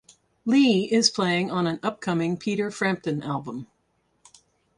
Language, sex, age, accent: English, female, 60-69, United States English